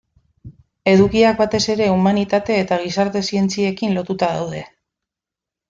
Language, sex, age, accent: Basque, female, 40-49, Mendebalekoa (Araba, Bizkaia, Gipuzkoako mendebaleko herri batzuk)